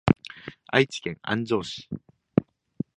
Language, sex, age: Japanese, male, 19-29